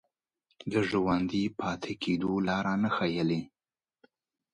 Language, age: Pashto, 50-59